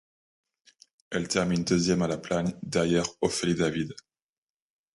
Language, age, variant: French, 30-39, Français de métropole